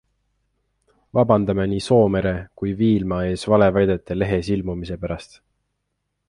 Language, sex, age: Estonian, male, 19-29